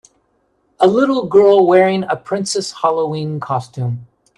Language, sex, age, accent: English, male, 50-59, United States English